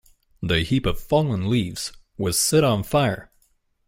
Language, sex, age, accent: English, male, 19-29, United States English